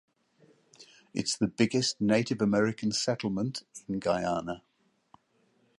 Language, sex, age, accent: English, male, 70-79, England English